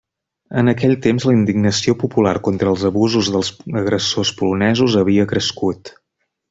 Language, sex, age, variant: Catalan, male, 30-39, Central